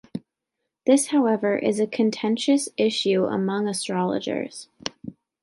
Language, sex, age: English, female, 19-29